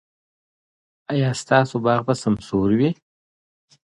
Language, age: Pashto, 30-39